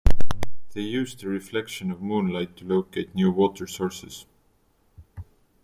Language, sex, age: English, male, 19-29